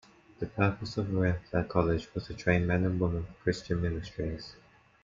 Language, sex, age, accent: English, male, under 19, England English